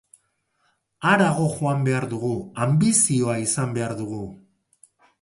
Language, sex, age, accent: Basque, male, 40-49, Erdialdekoa edo Nafarra (Gipuzkoa, Nafarroa)